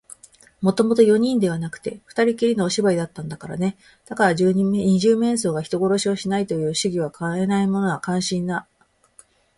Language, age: Japanese, 40-49